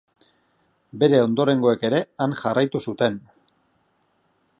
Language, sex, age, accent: Basque, male, 40-49, Mendebalekoa (Araba, Bizkaia, Gipuzkoako mendebaleko herri batzuk)